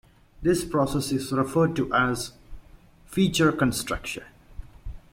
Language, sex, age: English, male, 19-29